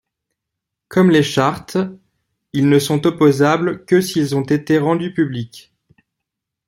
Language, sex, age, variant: French, male, 40-49, Français de métropole